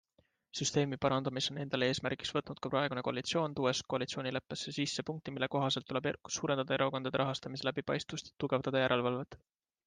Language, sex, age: Estonian, male, 19-29